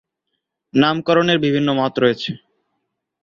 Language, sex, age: Bengali, male, under 19